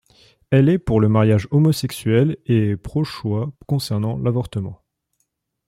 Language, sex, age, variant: French, male, 19-29, Français de métropole